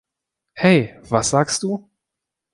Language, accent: German, Deutschland Deutsch